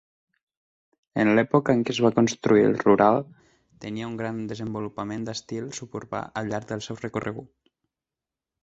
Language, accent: Catalan, Tortosí